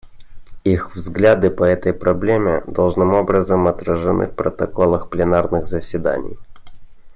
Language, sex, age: Russian, male, 19-29